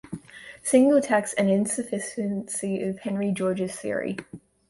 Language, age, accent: English, under 19, Australian English